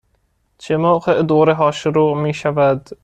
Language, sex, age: Persian, male, 19-29